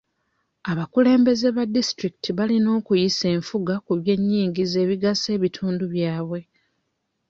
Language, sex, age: Ganda, female, 30-39